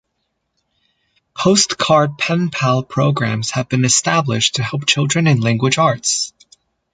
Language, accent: English, United States English